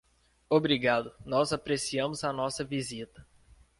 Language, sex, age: Portuguese, male, 19-29